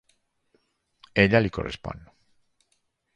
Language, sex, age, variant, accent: Catalan, male, 50-59, Valencià meridional, valencià